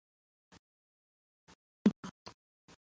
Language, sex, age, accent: Spanish, female, 19-29, México